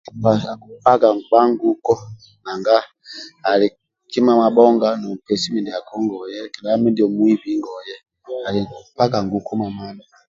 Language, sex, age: Amba (Uganda), male, 40-49